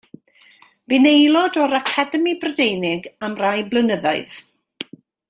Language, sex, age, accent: Welsh, female, 60-69, Y Deyrnas Unedig Cymraeg